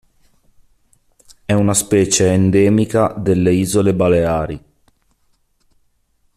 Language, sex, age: Italian, male, 40-49